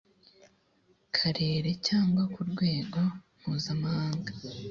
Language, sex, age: Kinyarwanda, female, 19-29